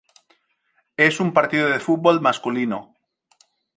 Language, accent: Spanish, España: Norte peninsular (Asturias, Castilla y León, Cantabria, País Vasco, Navarra, Aragón, La Rioja, Guadalajara, Cuenca)